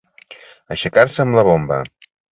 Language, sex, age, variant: Catalan, male, 50-59, Central